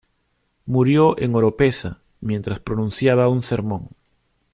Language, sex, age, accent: Spanish, male, 30-39, Andino-Pacífico: Colombia, Perú, Ecuador, oeste de Bolivia y Venezuela andina